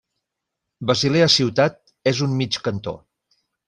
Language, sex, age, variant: Catalan, male, 40-49, Central